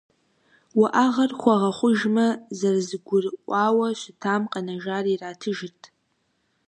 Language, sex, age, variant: Kabardian, female, 19-29, Адыгэбзэ (Къэбэрдей, Кирил, псоми зэдай)